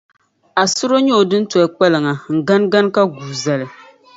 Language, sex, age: Dagbani, female, 30-39